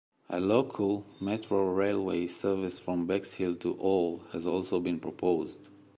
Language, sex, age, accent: English, male, 30-39, Canadian English